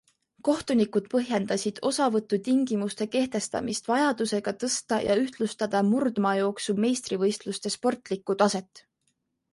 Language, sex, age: Estonian, female, 19-29